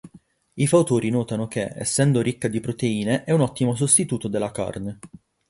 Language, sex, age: Italian, male, 19-29